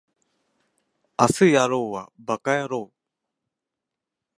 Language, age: Japanese, 40-49